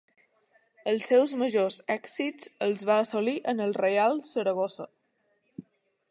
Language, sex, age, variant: Catalan, female, under 19, Balear